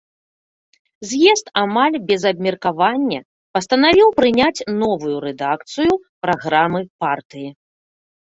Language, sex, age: Belarusian, female, 30-39